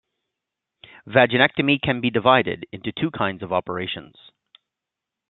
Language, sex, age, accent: English, male, 40-49, Canadian English